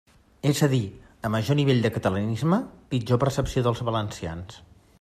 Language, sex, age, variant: Catalan, male, 30-39, Central